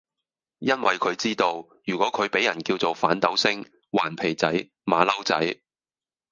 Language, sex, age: Cantonese, male, 30-39